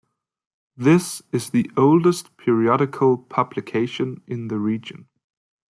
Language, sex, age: English, male, 19-29